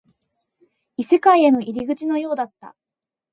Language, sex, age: Japanese, female, under 19